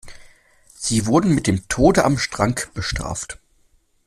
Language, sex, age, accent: German, male, 19-29, Deutschland Deutsch